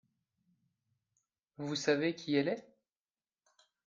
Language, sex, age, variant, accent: French, male, 19-29, Français d'Europe, Français de Belgique